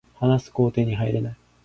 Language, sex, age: Japanese, male, 19-29